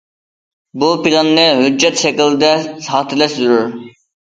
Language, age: Uyghur, 19-29